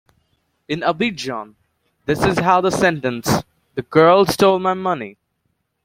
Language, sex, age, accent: English, male, 19-29, United States English